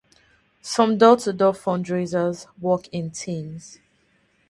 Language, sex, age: English, female, 19-29